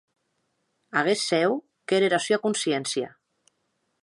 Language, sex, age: Occitan, female, 50-59